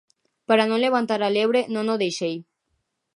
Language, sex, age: Galician, female, 19-29